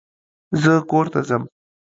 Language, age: Pashto, 19-29